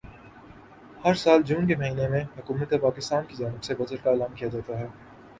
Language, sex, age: Urdu, male, 19-29